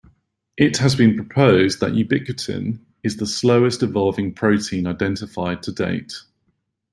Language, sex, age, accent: English, male, 30-39, England English